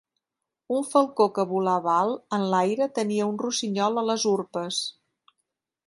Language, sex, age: Catalan, female, 60-69